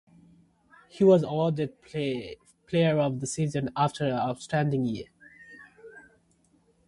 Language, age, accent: English, 19-29, England English